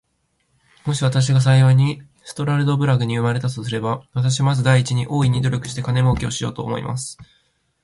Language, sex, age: Japanese, male, 19-29